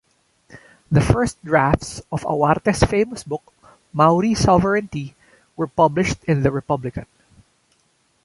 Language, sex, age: English, male, 40-49